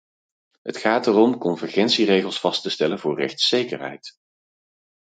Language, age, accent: Dutch, 30-39, Nederlands Nederlands